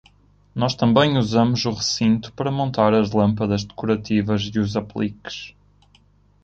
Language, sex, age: Portuguese, male, 19-29